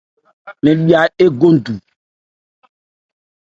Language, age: Ebrié, 19-29